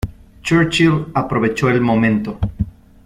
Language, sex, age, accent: Spanish, male, 40-49, Andino-Pacífico: Colombia, Perú, Ecuador, oeste de Bolivia y Venezuela andina